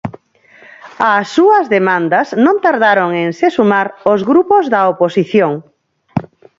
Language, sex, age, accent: Galician, female, 50-59, Normativo (estándar)